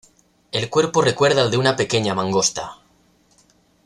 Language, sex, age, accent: Spanish, male, 19-29, España: Norte peninsular (Asturias, Castilla y León, Cantabria, País Vasco, Navarra, Aragón, La Rioja, Guadalajara, Cuenca)